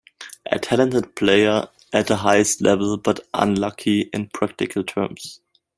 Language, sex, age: English, male, 19-29